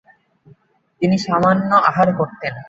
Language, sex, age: Bengali, male, 19-29